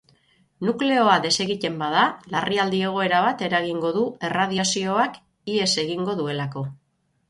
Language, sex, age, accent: Basque, female, 40-49, Mendebalekoa (Araba, Bizkaia, Gipuzkoako mendebaleko herri batzuk)